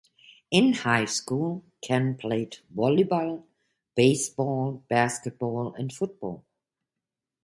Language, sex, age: English, female, 50-59